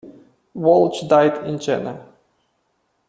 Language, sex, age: English, male, 30-39